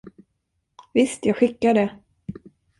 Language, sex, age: Swedish, female, 40-49